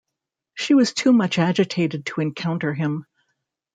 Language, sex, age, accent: English, female, 60-69, United States English